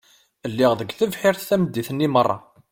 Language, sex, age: Kabyle, male, 30-39